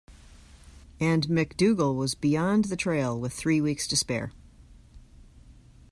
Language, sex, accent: English, female, United States English